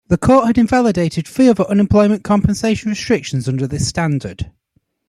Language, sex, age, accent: English, male, 19-29, England English